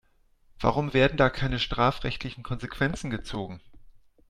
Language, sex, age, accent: German, male, 40-49, Deutschland Deutsch